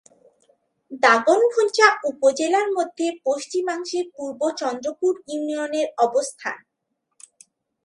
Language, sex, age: Bengali, female, under 19